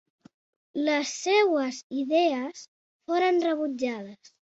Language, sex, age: Catalan, female, 60-69